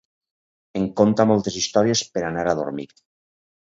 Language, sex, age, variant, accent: Catalan, male, 60-69, Valencià meridional, valencià